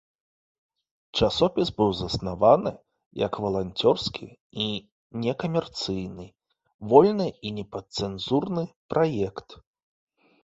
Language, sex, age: Belarusian, male, 30-39